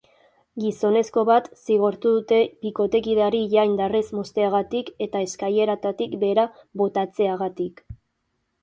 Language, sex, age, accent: Basque, female, 19-29, Erdialdekoa edo Nafarra (Gipuzkoa, Nafarroa)